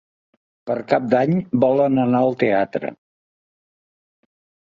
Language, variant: Catalan, Central